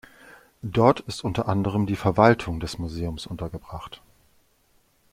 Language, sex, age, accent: German, male, 40-49, Deutschland Deutsch